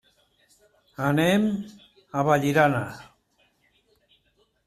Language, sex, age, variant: Catalan, male, 70-79, Central